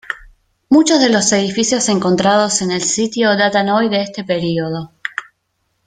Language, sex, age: Spanish, female, 19-29